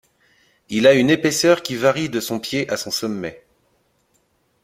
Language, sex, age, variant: French, male, 30-39, Français de métropole